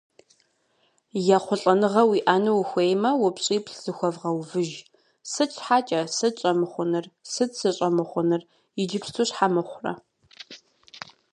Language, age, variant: Kabardian, 19-29, Адыгэбзэ (Къэбэрдей, Кирил, псоми зэдай)